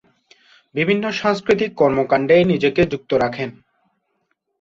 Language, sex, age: Bengali, male, 19-29